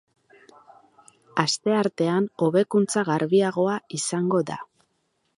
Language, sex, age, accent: Basque, female, 40-49, Mendebalekoa (Araba, Bizkaia, Gipuzkoako mendebaleko herri batzuk)